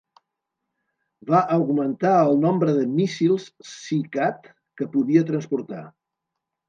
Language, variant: Catalan, Central